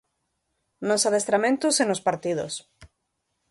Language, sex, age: Galician, female, 30-39